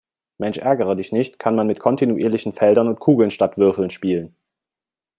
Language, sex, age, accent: German, male, 30-39, Deutschland Deutsch